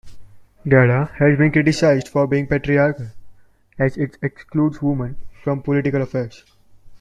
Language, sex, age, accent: English, male, 19-29, India and South Asia (India, Pakistan, Sri Lanka)